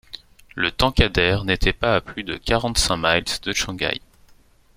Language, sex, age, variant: French, male, 30-39, Français de métropole